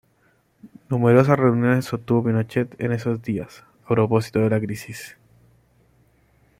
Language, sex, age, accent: Spanish, male, 19-29, Chileno: Chile, Cuyo